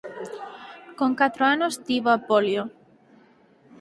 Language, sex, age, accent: Galician, female, 19-29, Normativo (estándar)